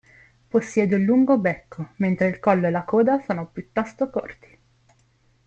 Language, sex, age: Italian, female, 19-29